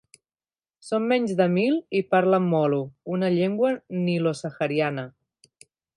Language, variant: Catalan, Central